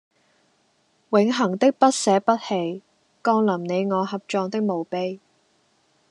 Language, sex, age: Cantonese, female, 19-29